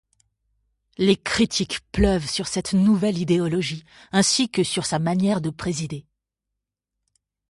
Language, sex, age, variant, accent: French, female, 40-49, Français d'Europe, Français de Suisse